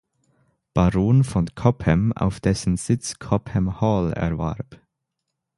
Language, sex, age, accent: German, male, 19-29, Deutschland Deutsch; Schweizerdeutsch